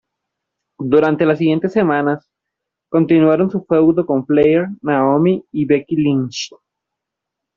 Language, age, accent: Spanish, 19-29, América central